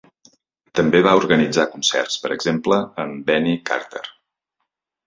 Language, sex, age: Catalan, male, 40-49